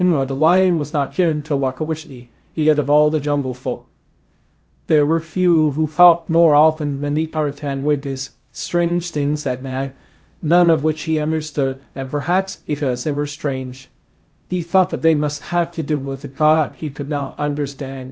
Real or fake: fake